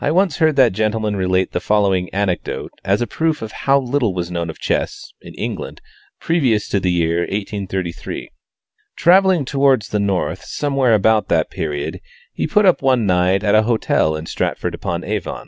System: none